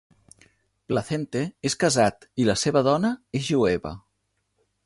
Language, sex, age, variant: Catalan, male, 50-59, Central